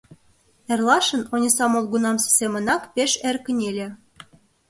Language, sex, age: Mari, female, 19-29